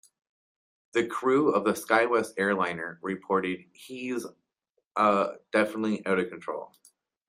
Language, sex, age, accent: English, male, 19-29, Canadian English